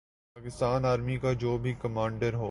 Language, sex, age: Urdu, male, 19-29